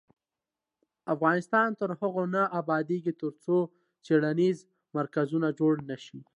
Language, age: Pashto, 19-29